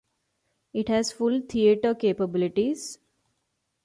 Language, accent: English, India and South Asia (India, Pakistan, Sri Lanka)